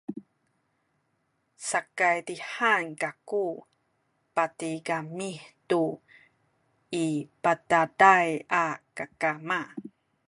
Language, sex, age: Sakizaya, female, 30-39